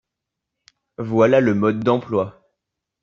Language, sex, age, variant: French, male, under 19, Français de métropole